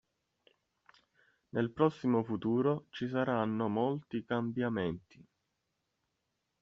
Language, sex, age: Italian, male, 30-39